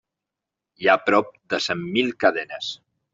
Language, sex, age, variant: Catalan, male, 40-49, Central